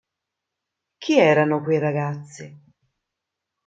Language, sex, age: Italian, female, 50-59